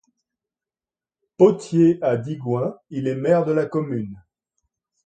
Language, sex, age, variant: French, male, 60-69, Français de métropole